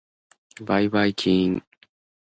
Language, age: Japanese, 19-29